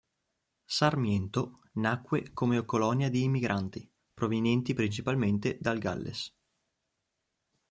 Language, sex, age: Italian, male, 19-29